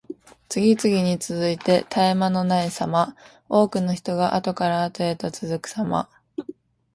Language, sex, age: Japanese, female, 19-29